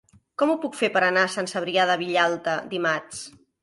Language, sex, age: Catalan, female, 40-49